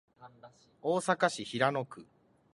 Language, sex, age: Japanese, male, 19-29